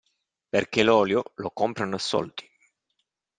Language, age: Italian, 40-49